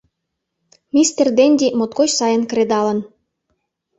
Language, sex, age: Mari, female, 19-29